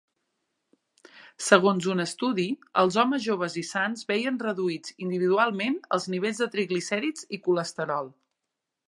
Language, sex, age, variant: Catalan, female, 30-39, Central